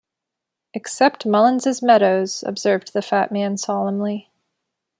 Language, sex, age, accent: English, female, 19-29, United States English